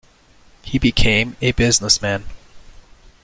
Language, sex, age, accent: English, male, 19-29, United States English